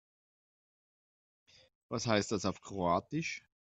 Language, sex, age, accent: German, male, 50-59, Schweizerdeutsch